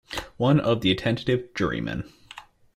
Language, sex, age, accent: English, male, 19-29, United States English